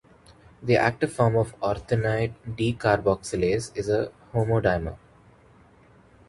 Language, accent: English, India and South Asia (India, Pakistan, Sri Lanka)